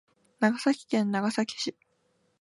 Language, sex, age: Japanese, female, 19-29